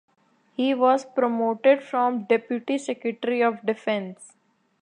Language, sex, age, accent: English, female, 19-29, India and South Asia (India, Pakistan, Sri Lanka)